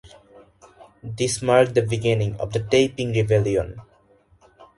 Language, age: English, 19-29